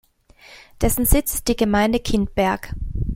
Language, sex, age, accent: German, female, 30-39, Österreichisches Deutsch